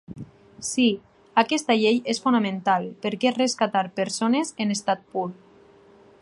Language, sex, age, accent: Catalan, female, 19-29, valencià